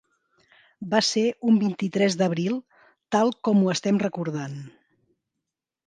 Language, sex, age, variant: Catalan, female, 50-59, Central